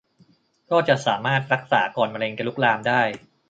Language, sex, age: Thai, male, 30-39